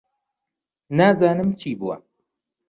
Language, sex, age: Central Kurdish, male, 19-29